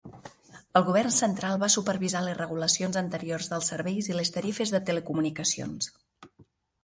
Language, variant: Catalan, Central